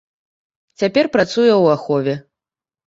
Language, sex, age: Belarusian, female, 30-39